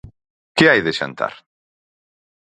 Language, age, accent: Galician, 40-49, Atlántico (seseo e gheada)